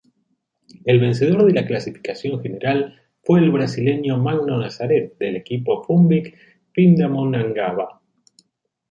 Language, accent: Spanish, Rioplatense: Argentina, Uruguay, este de Bolivia, Paraguay